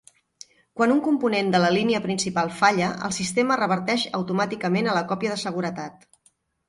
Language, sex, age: Catalan, female, 40-49